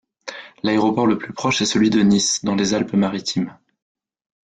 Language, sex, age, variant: French, male, 30-39, Français de métropole